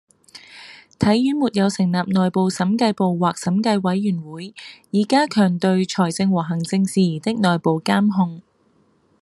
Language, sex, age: Cantonese, female, 30-39